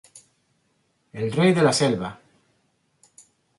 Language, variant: Catalan, Central